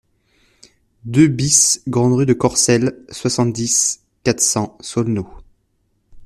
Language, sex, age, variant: French, male, 30-39, Français de métropole